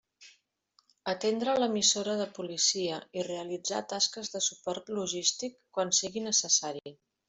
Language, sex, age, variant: Catalan, female, 50-59, Central